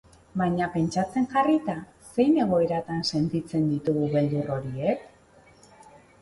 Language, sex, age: Basque, female, 40-49